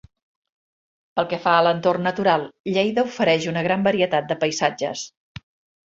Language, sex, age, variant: Catalan, female, 50-59, Central